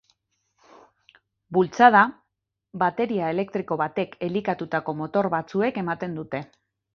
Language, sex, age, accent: Basque, female, 50-59, Mendebalekoa (Araba, Bizkaia, Gipuzkoako mendebaleko herri batzuk)